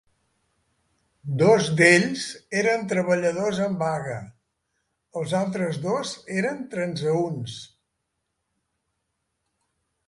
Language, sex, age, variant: Catalan, male, 70-79, Central